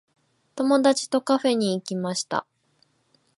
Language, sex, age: Japanese, female, 19-29